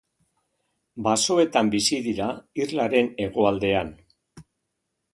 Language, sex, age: Basque, male, 60-69